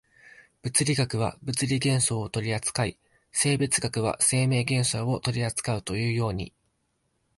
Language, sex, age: Japanese, male, 19-29